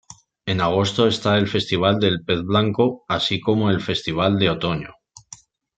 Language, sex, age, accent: Spanish, male, 50-59, España: Centro-Sur peninsular (Madrid, Toledo, Castilla-La Mancha)